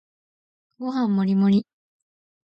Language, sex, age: Japanese, female, 19-29